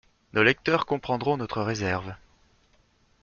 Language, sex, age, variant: French, male, 40-49, Français de métropole